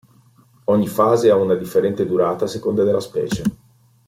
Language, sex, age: Italian, male, 40-49